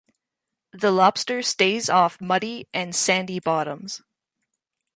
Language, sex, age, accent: English, female, 19-29, Canadian English